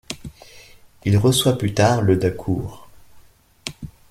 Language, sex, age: French, male, 40-49